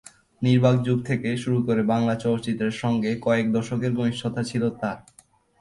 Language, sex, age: Bengali, male, 19-29